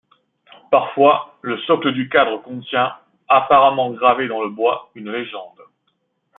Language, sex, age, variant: French, male, 40-49, Français de métropole